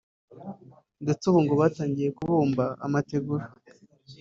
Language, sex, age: Kinyarwanda, male, 30-39